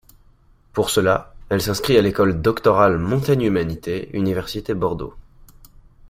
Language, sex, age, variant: French, male, under 19, Français de métropole